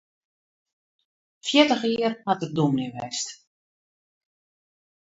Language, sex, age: Western Frisian, female, 60-69